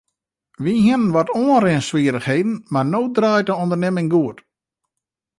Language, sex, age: Western Frisian, male, 40-49